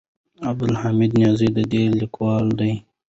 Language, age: Pashto, 19-29